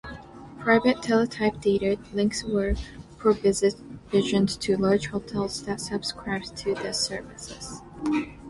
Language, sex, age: English, female, 19-29